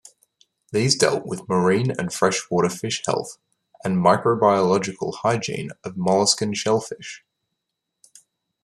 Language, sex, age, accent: English, male, 30-39, Australian English